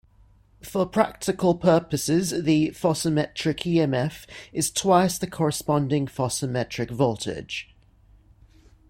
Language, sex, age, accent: English, male, 30-39, Australian English